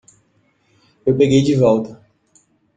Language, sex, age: Portuguese, male, 30-39